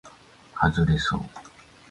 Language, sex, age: Japanese, male, 50-59